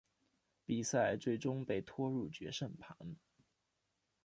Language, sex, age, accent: Chinese, male, 19-29, 出生地：福建省